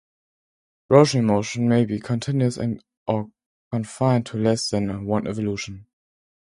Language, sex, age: English, male, under 19